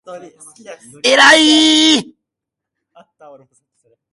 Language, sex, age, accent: Japanese, male, 19-29, 標準語